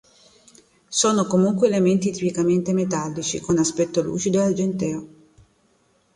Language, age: Italian, 40-49